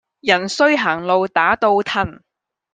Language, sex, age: Cantonese, female, 19-29